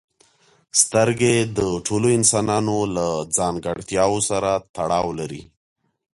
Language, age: Pashto, 30-39